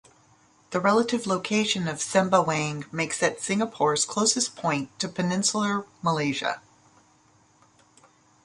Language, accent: English, United States English